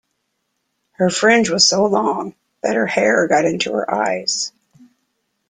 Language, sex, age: English, female, 50-59